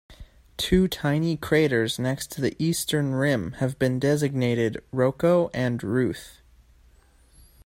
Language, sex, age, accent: English, male, 19-29, United States English